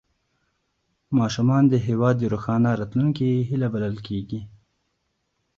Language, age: Pashto, 19-29